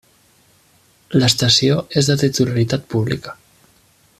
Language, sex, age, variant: Catalan, male, 19-29, Central